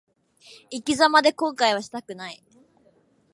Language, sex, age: Japanese, female, under 19